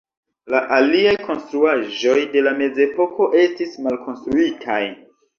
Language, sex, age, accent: Esperanto, male, 19-29, Internacia